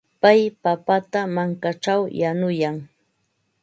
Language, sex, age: Ambo-Pasco Quechua, female, 60-69